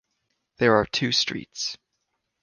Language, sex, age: English, male, 19-29